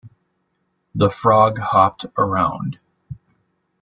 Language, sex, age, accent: English, male, 30-39, United States English